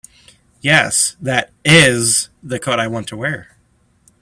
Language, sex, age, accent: English, male, 19-29, United States English